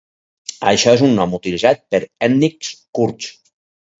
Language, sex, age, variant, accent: Catalan, male, 60-69, Valencià meridional, valencià